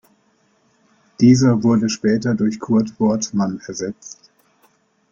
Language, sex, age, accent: German, male, 60-69, Deutschland Deutsch